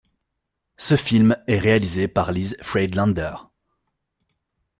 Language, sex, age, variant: French, male, 30-39, Français de métropole